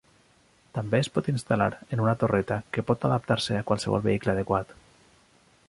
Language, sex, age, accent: Catalan, male, 40-49, valencià